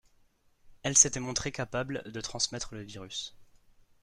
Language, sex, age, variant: French, male, 19-29, Français de métropole